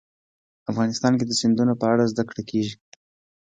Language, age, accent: Pashto, 19-29, معیاري پښتو